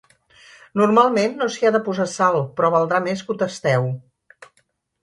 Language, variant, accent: Catalan, Central, central